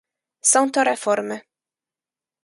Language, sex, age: Polish, female, 19-29